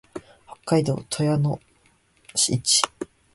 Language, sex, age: Japanese, male, 19-29